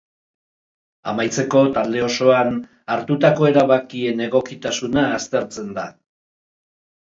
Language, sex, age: Basque, male, 60-69